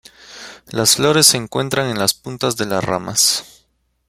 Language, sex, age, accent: Spanish, male, 19-29, Andino-Pacífico: Colombia, Perú, Ecuador, oeste de Bolivia y Venezuela andina